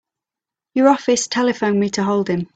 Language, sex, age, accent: English, female, 30-39, England English